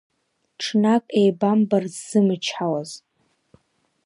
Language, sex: Abkhazian, female